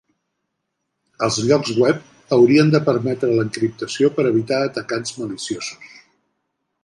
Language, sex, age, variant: Catalan, male, 60-69, Central